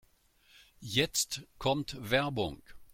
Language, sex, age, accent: German, male, 70-79, Deutschland Deutsch